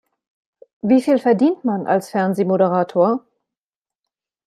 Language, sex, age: German, female, 50-59